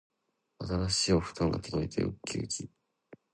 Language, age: Japanese, 19-29